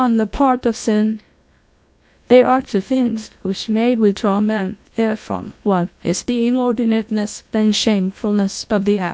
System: TTS, GlowTTS